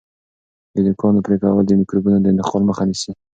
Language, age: Pashto, 19-29